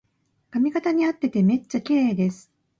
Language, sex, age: Japanese, female, 50-59